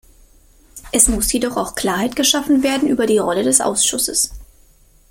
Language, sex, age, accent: German, female, 19-29, Deutschland Deutsch